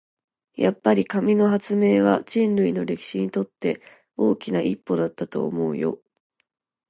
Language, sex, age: Japanese, female, 19-29